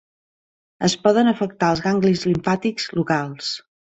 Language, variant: Catalan, Central